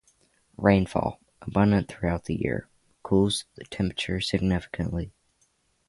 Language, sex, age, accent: English, male, under 19, United States English